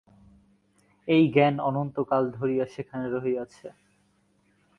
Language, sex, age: Bengali, male, 19-29